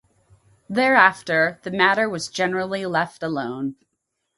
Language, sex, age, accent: English, female, 40-49, United States English